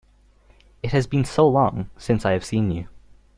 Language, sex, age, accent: English, male, 19-29, Irish English